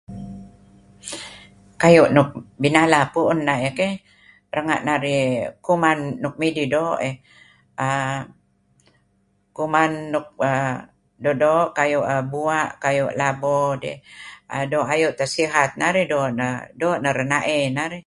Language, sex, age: Kelabit, female, 70-79